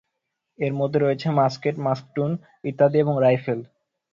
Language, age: Bengali, under 19